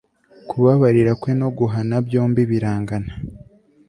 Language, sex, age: Kinyarwanda, male, 19-29